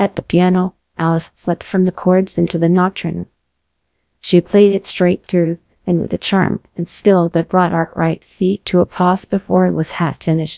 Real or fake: fake